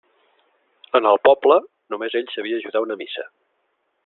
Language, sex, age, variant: Catalan, male, 40-49, Central